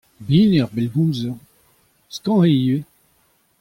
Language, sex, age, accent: Breton, male, 60-69, Kerneveg